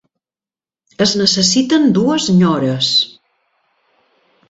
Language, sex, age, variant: Catalan, female, 60-69, Central